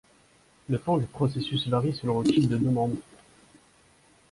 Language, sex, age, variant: French, male, 19-29, Français de métropole